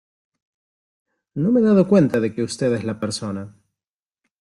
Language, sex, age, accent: Spanish, male, 19-29, Rioplatense: Argentina, Uruguay, este de Bolivia, Paraguay